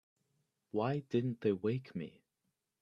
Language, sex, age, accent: English, male, under 19, United States English